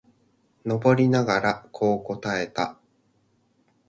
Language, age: Japanese, 30-39